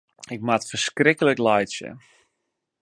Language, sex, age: Western Frisian, male, 19-29